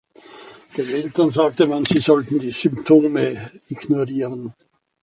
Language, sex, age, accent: German, male, 80-89, Österreichisches Deutsch